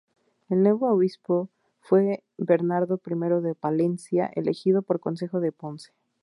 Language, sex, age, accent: Spanish, female, 19-29, México